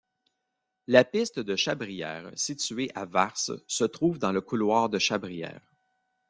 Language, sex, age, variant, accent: French, male, 40-49, Français d'Amérique du Nord, Français du Canada